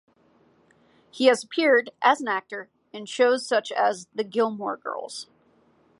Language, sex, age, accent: English, female, 19-29, United States English